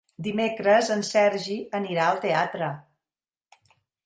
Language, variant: Catalan, Central